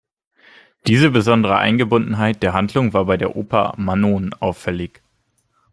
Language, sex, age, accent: German, male, 19-29, Deutschland Deutsch